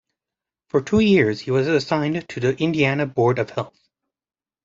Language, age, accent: English, 30-39, Canadian English